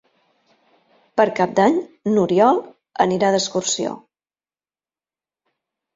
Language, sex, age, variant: Catalan, female, 40-49, Central